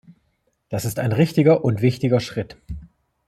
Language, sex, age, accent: German, male, 40-49, Deutschland Deutsch